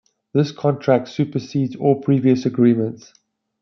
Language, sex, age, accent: English, male, 40-49, Southern African (South Africa, Zimbabwe, Namibia)